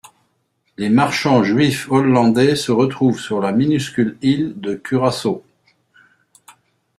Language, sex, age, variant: French, male, 50-59, Français de métropole